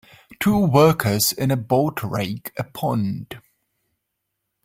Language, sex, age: English, male, 30-39